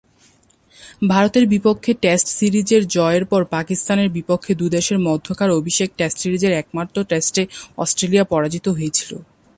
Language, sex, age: Bengali, female, 19-29